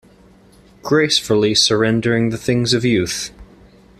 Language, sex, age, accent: English, male, 19-29, United States English